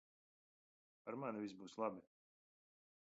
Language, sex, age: Latvian, male, 30-39